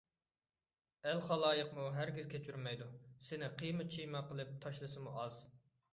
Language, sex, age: Uyghur, male, 19-29